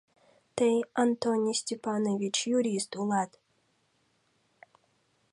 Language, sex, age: Mari, female, 19-29